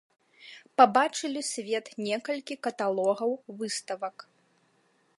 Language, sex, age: Belarusian, female, 30-39